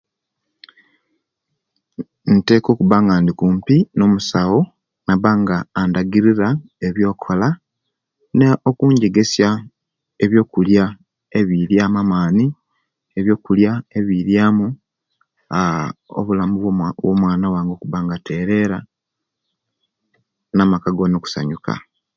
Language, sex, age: Kenyi, male, 40-49